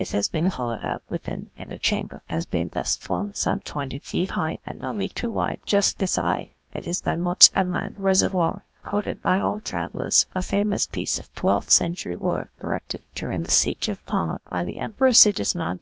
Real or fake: fake